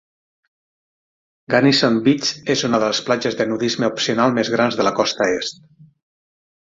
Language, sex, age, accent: Catalan, male, 40-49, central; nord-occidental